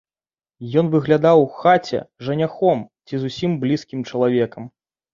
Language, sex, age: Belarusian, male, 30-39